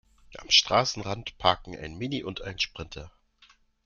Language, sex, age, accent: German, male, 19-29, Deutschland Deutsch